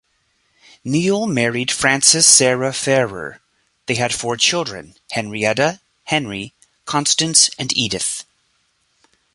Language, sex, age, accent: English, male, 40-49, United States English